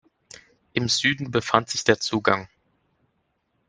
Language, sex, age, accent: German, male, under 19, Deutschland Deutsch